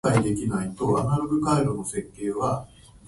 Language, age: Japanese, 19-29